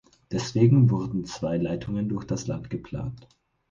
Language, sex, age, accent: German, male, 19-29, Deutschland Deutsch